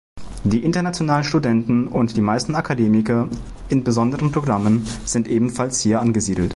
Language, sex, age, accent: German, male, 19-29, Deutschland Deutsch